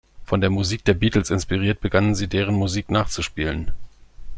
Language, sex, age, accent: German, male, 40-49, Deutschland Deutsch